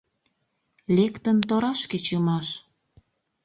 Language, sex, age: Mari, female, 40-49